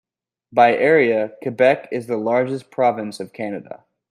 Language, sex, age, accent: English, male, 19-29, United States English